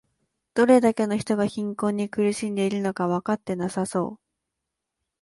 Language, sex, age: Japanese, female, 19-29